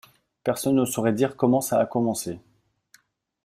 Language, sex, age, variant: French, male, 40-49, Français de métropole